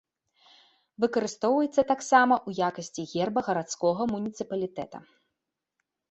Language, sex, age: Belarusian, female, 19-29